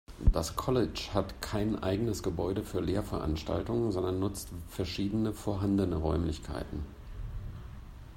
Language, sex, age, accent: German, male, 50-59, Deutschland Deutsch